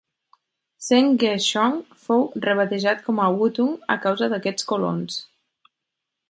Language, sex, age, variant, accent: Catalan, female, 30-39, Nord-Occidental, Lleidatà